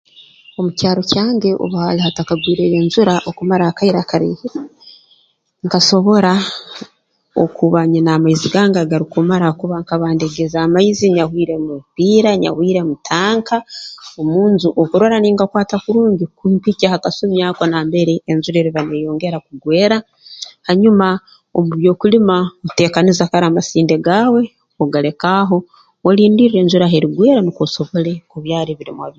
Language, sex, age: Tooro, female, 50-59